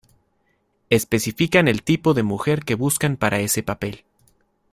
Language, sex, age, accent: Spanish, male, 30-39, México